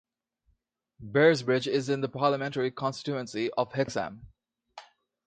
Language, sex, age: English, male, 19-29